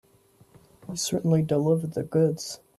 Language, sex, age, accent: English, male, 19-29, United States English